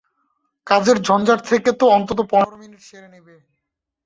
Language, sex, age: Bengali, male, 19-29